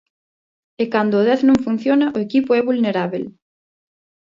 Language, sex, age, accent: Galician, female, 19-29, Normativo (estándar)